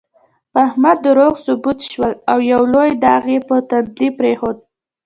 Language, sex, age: Pashto, female, under 19